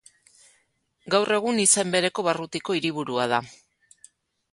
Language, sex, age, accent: Basque, female, 40-49, Mendebalekoa (Araba, Bizkaia, Gipuzkoako mendebaleko herri batzuk)